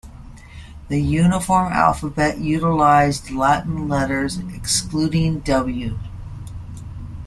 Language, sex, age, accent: English, female, 50-59, United States English